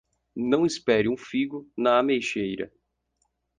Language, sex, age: Portuguese, male, 19-29